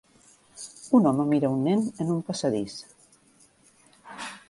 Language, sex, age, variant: Catalan, female, 40-49, Central